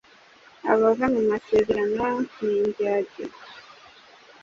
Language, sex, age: Kinyarwanda, female, 30-39